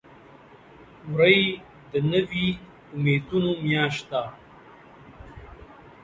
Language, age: Pashto, 40-49